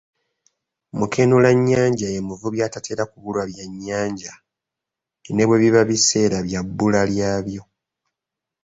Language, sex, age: Ganda, male, 19-29